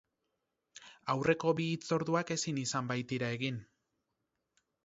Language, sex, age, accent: Basque, male, 30-39, Mendebalekoa (Araba, Bizkaia, Gipuzkoako mendebaleko herri batzuk)